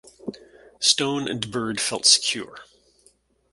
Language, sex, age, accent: English, male, 50-59, Canadian English